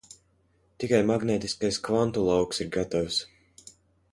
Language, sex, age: Latvian, male, 19-29